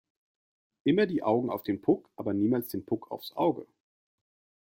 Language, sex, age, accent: German, male, 40-49, Deutschland Deutsch